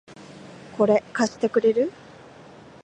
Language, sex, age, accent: Japanese, female, 19-29, 標準語